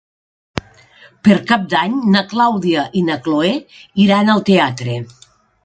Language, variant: Catalan, Nord-Occidental